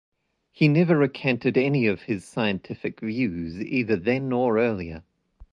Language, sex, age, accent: English, male, 40-49, New Zealand English